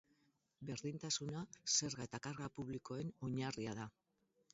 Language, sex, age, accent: Basque, female, 60-69, Mendebalekoa (Araba, Bizkaia, Gipuzkoako mendebaleko herri batzuk)